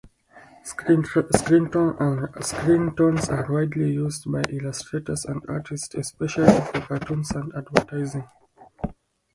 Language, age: English, 19-29